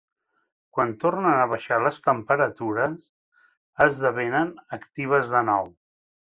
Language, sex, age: Catalan, male, 40-49